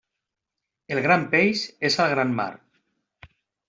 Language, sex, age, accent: Catalan, male, 40-49, valencià